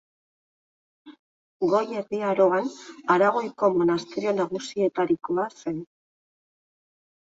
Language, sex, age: Basque, female, 50-59